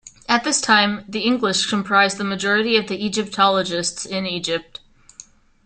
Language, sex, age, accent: English, female, 19-29, United States English